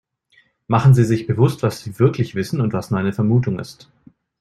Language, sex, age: German, male, 19-29